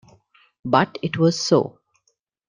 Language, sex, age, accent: English, female, 40-49, India and South Asia (India, Pakistan, Sri Lanka)